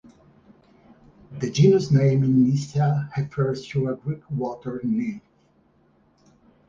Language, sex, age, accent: English, male, 40-49, Brazilian